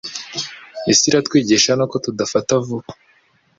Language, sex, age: Kinyarwanda, female, 30-39